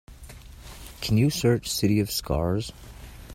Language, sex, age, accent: English, male, 30-39, United States English